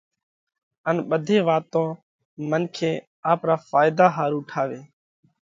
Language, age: Parkari Koli, 19-29